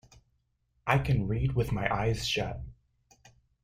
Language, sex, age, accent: English, male, 19-29, United States English